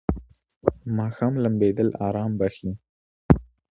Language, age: Pashto, under 19